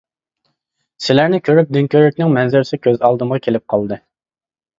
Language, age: Uyghur, 19-29